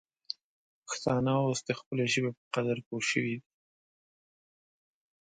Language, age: Pashto, 19-29